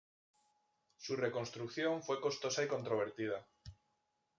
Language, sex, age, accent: Spanish, male, 30-39, España: Norte peninsular (Asturias, Castilla y León, Cantabria, País Vasco, Navarra, Aragón, La Rioja, Guadalajara, Cuenca)